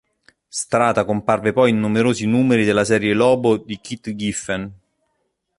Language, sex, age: Italian, male, 40-49